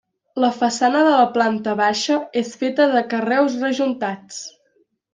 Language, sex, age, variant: Catalan, female, under 19, Central